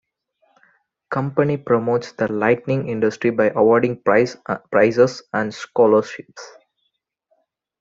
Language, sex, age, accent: English, male, 19-29, India and South Asia (India, Pakistan, Sri Lanka)